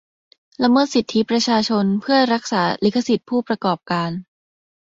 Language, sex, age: Thai, female, under 19